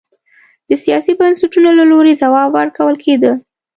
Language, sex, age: Pashto, female, 19-29